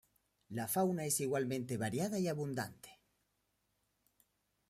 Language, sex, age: Spanish, male, 19-29